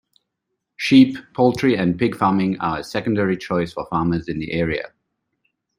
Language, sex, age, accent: English, male, 40-49, Malaysian English